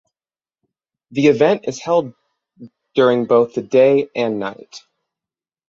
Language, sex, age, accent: English, male, under 19, United States English